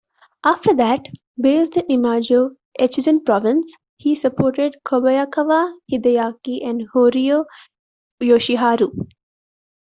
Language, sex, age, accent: English, female, 19-29, India and South Asia (India, Pakistan, Sri Lanka)